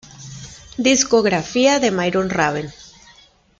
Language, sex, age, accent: Spanish, female, 30-39, Andino-Pacífico: Colombia, Perú, Ecuador, oeste de Bolivia y Venezuela andina